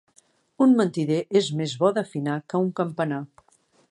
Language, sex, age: Catalan, female, 50-59